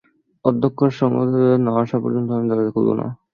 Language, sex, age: Bengali, male, 19-29